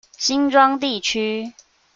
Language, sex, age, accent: Chinese, female, 19-29, 出生地：新北市